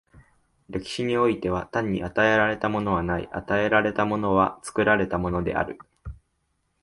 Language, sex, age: Japanese, male, 19-29